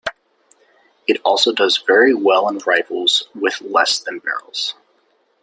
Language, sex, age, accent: English, male, 19-29, United States English